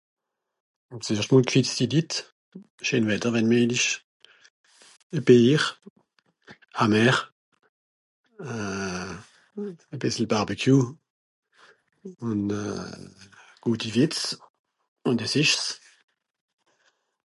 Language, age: Swiss German, 60-69